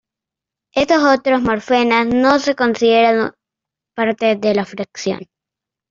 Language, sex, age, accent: Spanish, male, under 19, Andino-Pacífico: Colombia, Perú, Ecuador, oeste de Bolivia y Venezuela andina